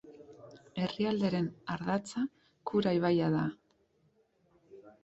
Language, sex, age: Basque, female, 30-39